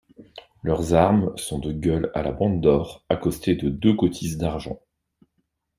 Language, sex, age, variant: French, male, 40-49, Français de métropole